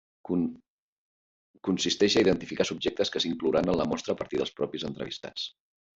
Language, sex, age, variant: Catalan, male, 50-59, Central